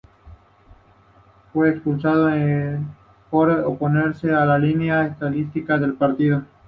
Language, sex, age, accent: Spanish, male, 19-29, México